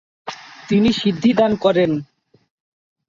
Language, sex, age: Bengali, male, 19-29